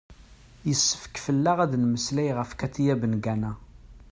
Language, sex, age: Kabyle, male, 30-39